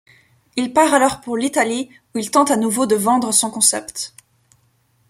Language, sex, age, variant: French, female, 19-29, Français de métropole